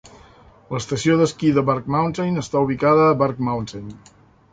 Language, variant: Catalan, Central